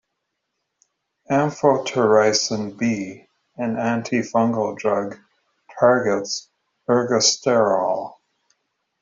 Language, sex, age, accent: English, male, 50-59, Canadian English